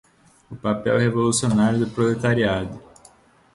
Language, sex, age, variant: Portuguese, male, 19-29, Portuguese (Brasil)